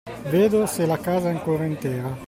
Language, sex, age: Italian, male, 40-49